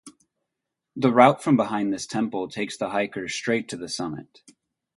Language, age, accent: English, 30-39, United States English